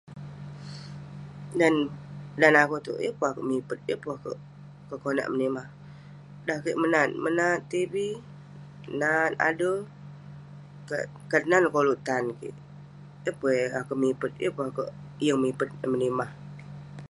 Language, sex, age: Western Penan, female, 30-39